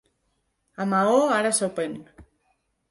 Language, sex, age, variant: Catalan, female, 19-29, Nord-Occidental